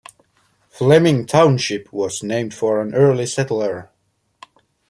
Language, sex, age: English, male, 19-29